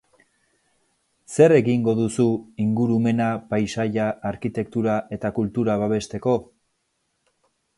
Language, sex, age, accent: Basque, male, 40-49, Erdialdekoa edo Nafarra (Gipuzkoa, Nafarroa)